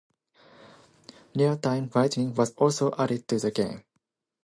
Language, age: English, 19-29